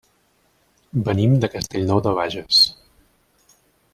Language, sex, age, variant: Catalan, male, 40-49, Central